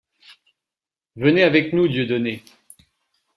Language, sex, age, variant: French, male, 40-49, Français de métropole